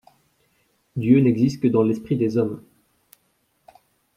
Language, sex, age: French, male, 30-39